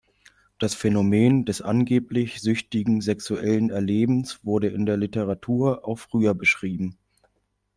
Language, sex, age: German, male, 19-29